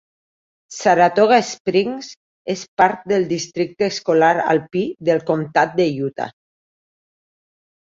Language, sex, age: Catalan, female, 40-49